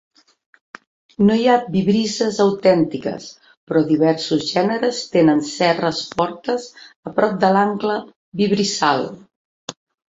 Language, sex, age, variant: Catalan, female, 40-49, Central